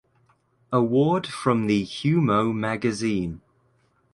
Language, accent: English, England English